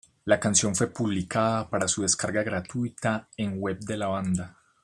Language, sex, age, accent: Spanish, male, 19-29, Caribe: Cuba, Venezuela, Puerto Rico, República Dominicana, Panamá, Colombia caribeña, México caribeño, Costa del golfo de México